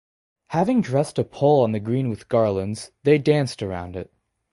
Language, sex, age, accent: English, male, under 19, United States English